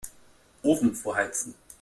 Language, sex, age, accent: German, male, 50-59, Deutschland Deutsch